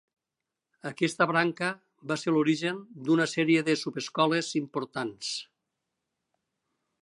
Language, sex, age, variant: Catalan, male, 60-69, Nord-Occidental